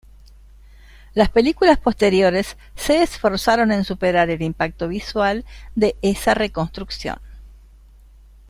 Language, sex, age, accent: Spanish, female, 60-69, Rioplatense: Argentina, Uruguay, este de Bolivia, Paraguay